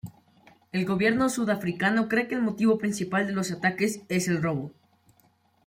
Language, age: Spanish, under 19